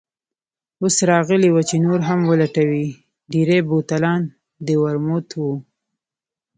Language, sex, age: Pashto, female, 19-29